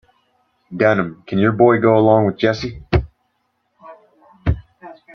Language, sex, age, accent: English, male, 30-39, United States English